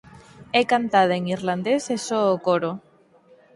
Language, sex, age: Galician, female, 19-29